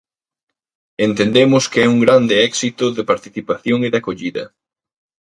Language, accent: Galician, Central (gheada)